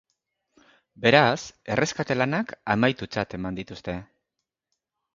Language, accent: Basque, Mendebalekoa (Araba, Bizkaia, Gipuzkoako mendebaleko herri batzuk)